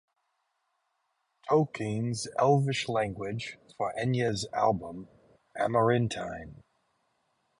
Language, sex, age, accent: English, male, 30-39, United States English